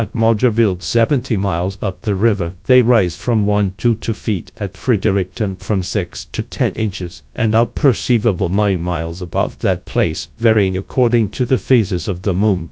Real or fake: fake